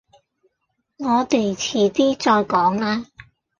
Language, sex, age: Cantonese, female, 30-39